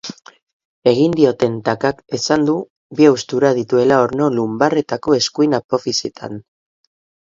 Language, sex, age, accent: Basque, male, 19-29, Mendebalekoa (Araba, Bizkaia, Gipuzkoako mendebaleko herri batzuk)